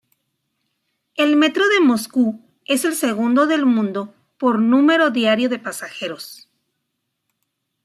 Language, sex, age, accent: Spanish, female, 40-49, México